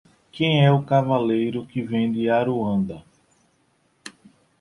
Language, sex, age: Portuguese, male, 30-39